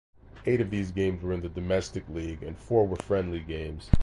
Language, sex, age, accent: English, male, 40-49, United States English